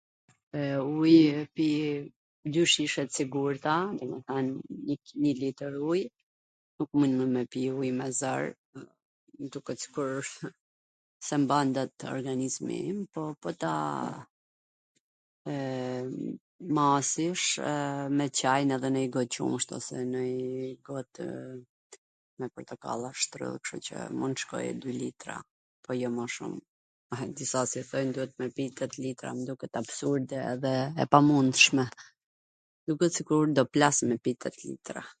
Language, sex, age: Gheg Albanian, female, 40-49